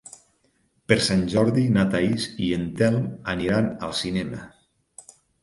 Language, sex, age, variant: Catalan, male, 40-49, Nord-Occidental